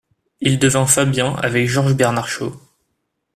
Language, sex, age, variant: French, male, 19-29, Français de métropole